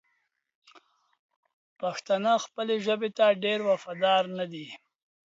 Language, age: Pashto, 50-59